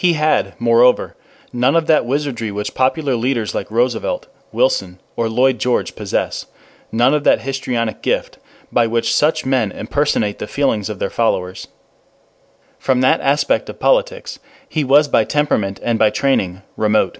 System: none